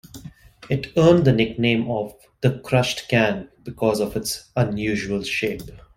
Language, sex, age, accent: English, male, 30-39, India and South Asia (India, Pakistan, Sri Lanka)